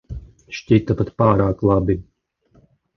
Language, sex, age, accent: Latvian, male, 40-49, bez akcenta